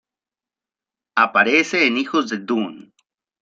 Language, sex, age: Spanish, male, 30-39